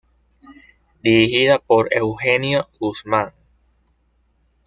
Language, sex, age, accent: Spanish, male, 19-29, Caribe: Cuba, Venezuela, Puerto Rico, República Dominicana, Panamá, Colombia caribeña, México caribeño, Costa del golfo de México